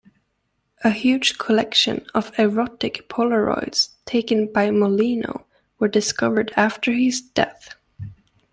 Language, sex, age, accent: English, female, 19-29, England English